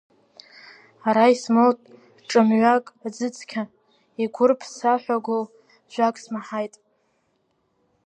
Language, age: Abkhazian, under 19